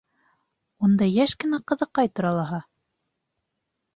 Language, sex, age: Bashkir, female, 19-29